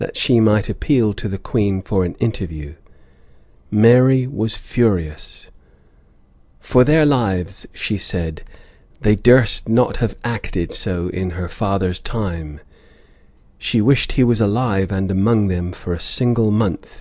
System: none